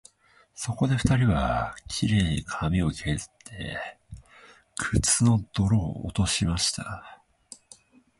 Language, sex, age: Japanese, male, 19-29